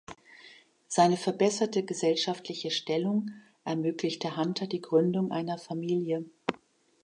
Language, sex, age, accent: German, female, 60-69, Deutschland Deutsch